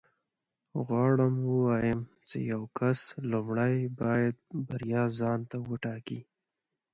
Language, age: Pashto, 19-29